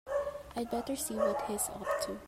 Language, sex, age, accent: English, female, 19-29, Filipino